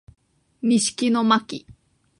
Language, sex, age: Japanese, male, 19-29